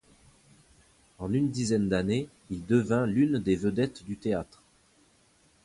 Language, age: French, 30-39